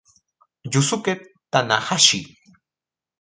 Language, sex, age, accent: Spanish, male, under 19, Andino-Pacífico: Colombia, Perú, Ecuador, oeste de Bolivia y Venezuela andina